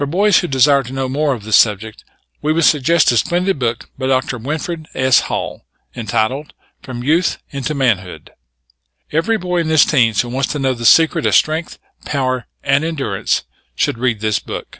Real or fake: real